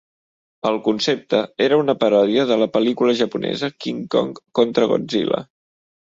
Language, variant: Catalan, Central